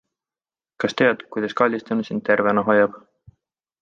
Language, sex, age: Estonian, male, 19-29